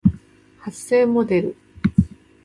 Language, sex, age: Japanese, female, 30-39